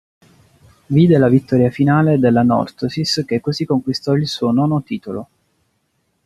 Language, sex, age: Italian, male, 19-29